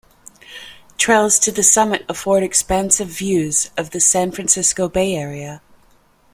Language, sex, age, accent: English, female, 40-49, United States English